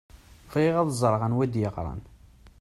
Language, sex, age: Kabyle, male, 30-39